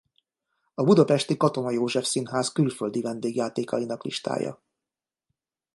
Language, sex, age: Hungarian, male, 50-59